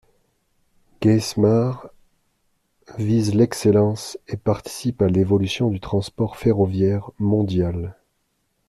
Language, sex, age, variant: French, male, 30-39, Français de métropole